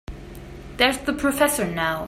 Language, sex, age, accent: English, female, 19-29, England English